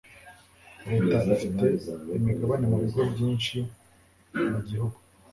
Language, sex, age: Kinyarwanda, male, 19-29